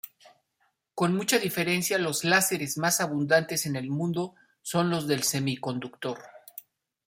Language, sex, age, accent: Spanish, male, 50-59, México